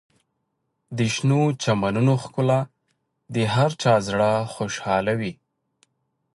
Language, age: Pashto, 19-29